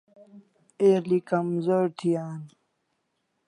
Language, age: Kalasha, 19-29